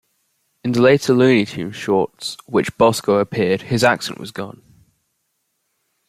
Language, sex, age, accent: English, male, under 19, England English